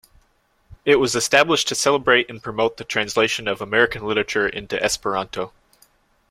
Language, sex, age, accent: English, male, 19-29, United States English